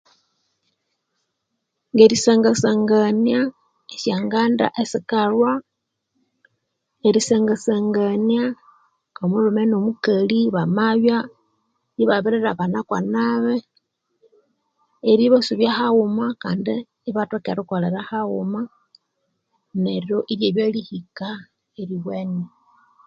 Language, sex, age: Konzo, female, 40-49